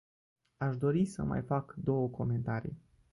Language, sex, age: Romanian, male, 19-29